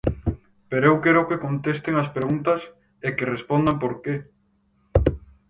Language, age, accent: Galician, under 19, Atlántico (seseo e gheada)